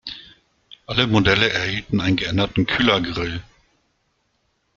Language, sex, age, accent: German, male, 40-49, Deutschland Deutsch